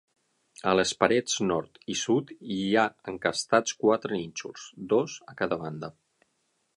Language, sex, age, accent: Catalan, male, 50-59, balear; central